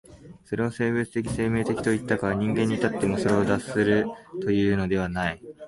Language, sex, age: Japanese, male, 19-29